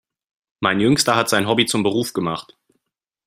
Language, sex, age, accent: German, male, 30-39, Deutschland Deutsch